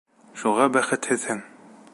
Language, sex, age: Bashkir, male, 19-29